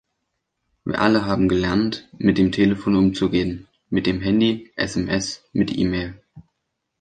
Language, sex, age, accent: German, male, under 19, Deutschland Deutsch